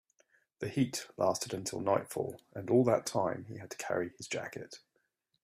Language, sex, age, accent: English, male, 40-49, England English